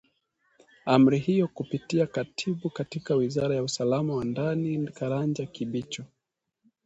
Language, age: Swahili, 19-29